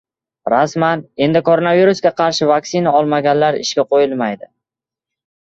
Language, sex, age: Uzbek, male, 19-29